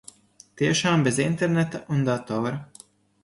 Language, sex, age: Latvian, male, 19-29